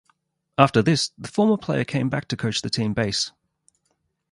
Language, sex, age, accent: English, male, 30-39, Australian English